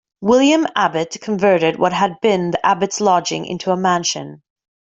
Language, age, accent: English, 30-39, England English